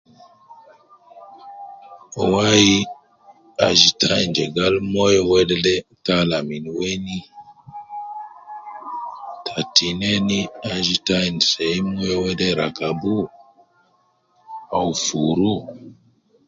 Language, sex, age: Nubi, male, 30-39